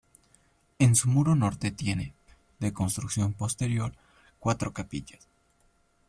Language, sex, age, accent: Spanish, male, 19-29, Andino-Pacífico: Colombia, Perú, Ecuador, oeste de Bolivia y Venezuela andina